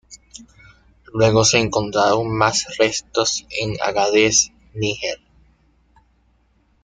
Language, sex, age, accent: Spanish, male, 19-29, Caribe: Cuba, Venezuela, Puerto Rico, República Dominicana, Panamá, Colombia caribeña, México caribeño, Costa del golfo de México